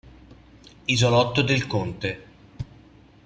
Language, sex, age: Italian, male, 40-49